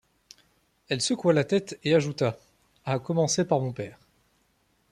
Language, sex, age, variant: French, male, 30-39, Français de métropole